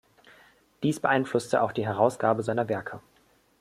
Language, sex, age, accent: German, male, 19-29, Deutschland Deutsch